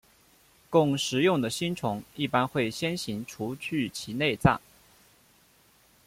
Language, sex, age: Chinese, male, 19-29